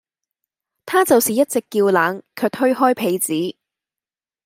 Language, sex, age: Cantonese, female, 19-29